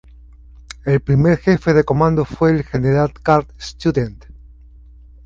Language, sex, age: Spanish, male, 60-69